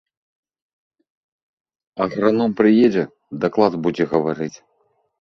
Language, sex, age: Belarusian, male, 30-39